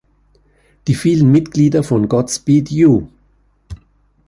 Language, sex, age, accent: German, male, 50-59, Österreichisches Deutsch